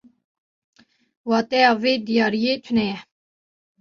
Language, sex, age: Kurdish, female, 19-29